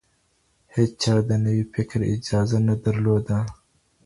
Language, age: Pashto, 19-29